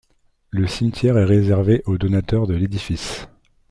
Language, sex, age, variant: French, male, 40-49, Français de métropole